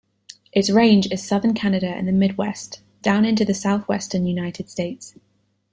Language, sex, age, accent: English, female, 19-29, England English